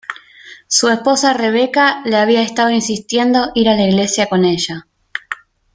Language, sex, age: Spanish, female, 19-29